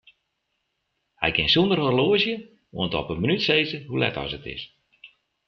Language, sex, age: Western Frisian, male, 50-59